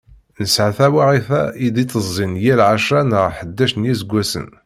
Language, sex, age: Kabyle, male, 50-59